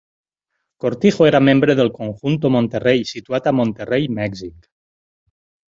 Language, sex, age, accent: Catalan, male, 50-59, valencià